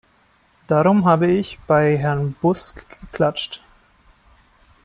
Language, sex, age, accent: German, female, 19-29, Deutschland Deutsch